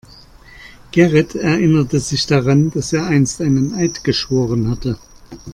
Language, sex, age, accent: German, male, 50-59, Deutschland Deutsch